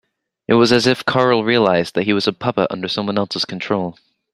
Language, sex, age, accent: English, male, under 19, United States English